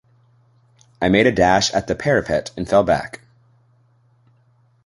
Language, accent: English, United States English